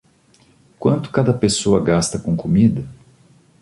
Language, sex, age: Portuguese, male, 50-59